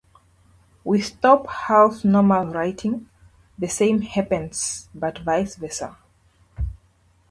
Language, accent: English, Southern African (South Africa, Zimbabwe, Namibia)